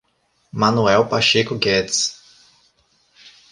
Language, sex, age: Portuguese, male, 19-29